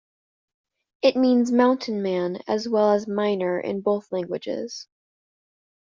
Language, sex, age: English, female, under 19